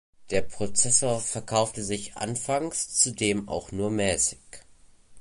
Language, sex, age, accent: German, male, under 19, Deutschland Deutsch